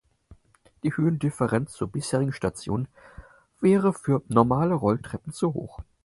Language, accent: German, Deutschland Deutsch